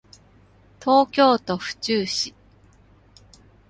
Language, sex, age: Japanese, female, 30-39